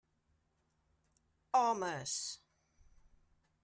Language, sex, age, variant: Catalan, female, 60-69, Central